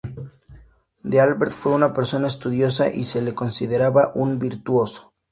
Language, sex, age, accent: Spanish, male, 19-29, México